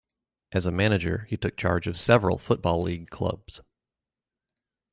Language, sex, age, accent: English, male, 30-39, United States English